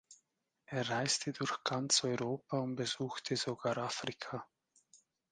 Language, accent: German, Schweizerdeutsch